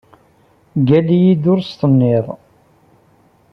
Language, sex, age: Kabyle, male, 40-49